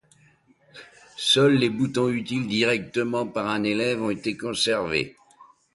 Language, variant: French, Français de métropole